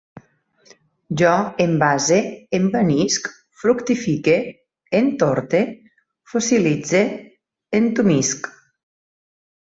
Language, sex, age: Catalan, female, 40-49